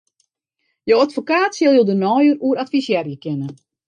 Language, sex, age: Western Frisian, female, 40-49